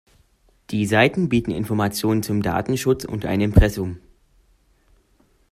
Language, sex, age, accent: German, male, under 19, Deutschland Deutsch